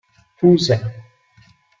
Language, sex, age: Italian, male, 40-49